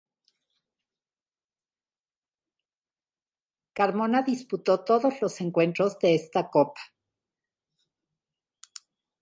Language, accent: Spanish, México